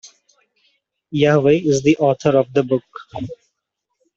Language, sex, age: English, male, under 19